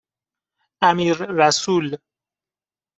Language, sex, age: Persian, male, 30-39